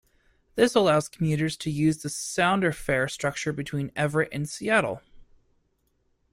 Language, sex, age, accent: English, male, 19-29, United States English